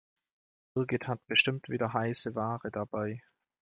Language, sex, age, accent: German, male, 19-29, Deutschland Deutsch